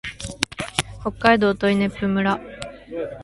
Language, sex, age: Japanese, female, 19-29